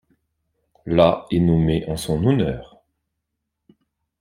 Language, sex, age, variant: French, male, 40-49, Français de métropole